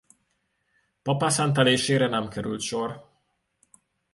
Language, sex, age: Hungarian, male, 30-39